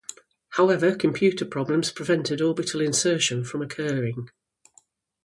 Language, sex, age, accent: English, female, 50-59, England English